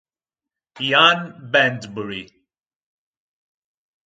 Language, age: Italian, 19-29